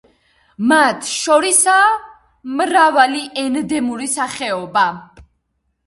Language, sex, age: Georgian, female, 50-59